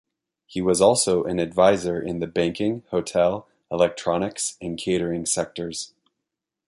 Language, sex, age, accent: English, male, 30-39, United States English